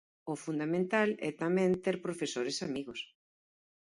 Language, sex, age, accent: Galician, female, 40-49, Normativo (estándar)